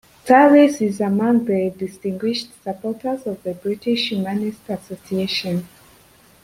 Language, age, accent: English, 19-29, United States English